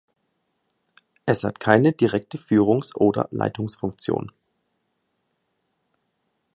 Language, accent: German, Deutschland Deutsch